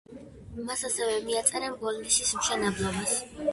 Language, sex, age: Georgian, female, under 19